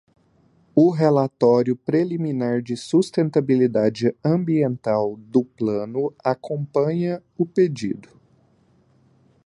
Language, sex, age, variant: Portuguese, male, 30-39, Portuguese (Brasil)